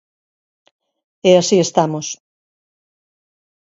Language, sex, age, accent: Galician, female, 60-69, Normativo (estándar)